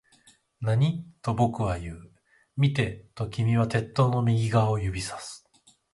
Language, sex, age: Japanese, male, 30-39